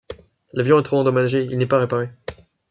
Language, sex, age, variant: French, male, 19-29, Français de métropole